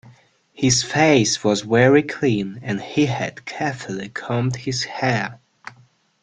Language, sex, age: English, male, 19-29